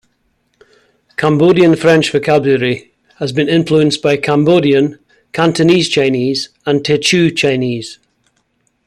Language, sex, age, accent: English, male, 60-69, Scottish English